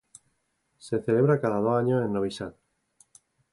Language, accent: Spanish, España: Sur peninsular (Andalucia, Extremadura, Murcia)